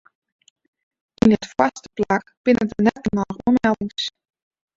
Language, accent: Western Frisian, Klaaifrysk